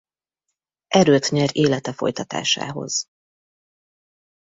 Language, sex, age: Hungarian, female, 30-39